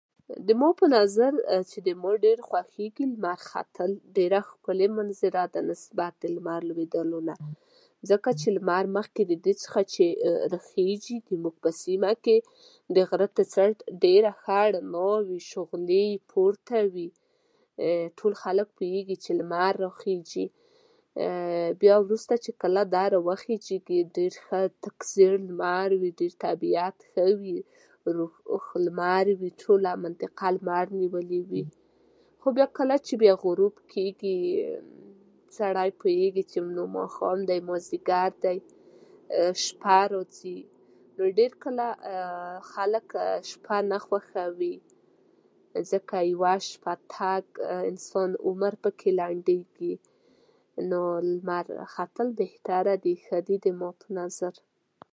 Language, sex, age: Pashto, female, 19-29